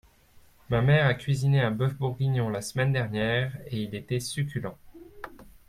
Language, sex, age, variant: French, male, 30-39, Français de métropole